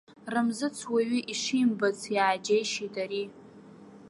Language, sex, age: Abkhazian, female, 19-29